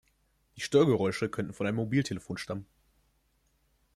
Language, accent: German, Deutschland Deutsch